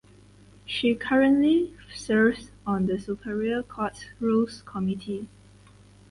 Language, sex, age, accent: English, female, under 19, Malaysian English